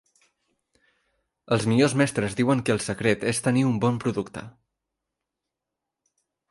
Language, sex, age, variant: Catalan, male, 19-29, Central